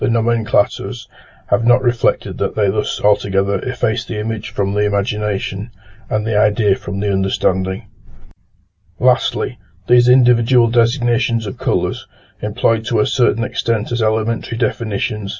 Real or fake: real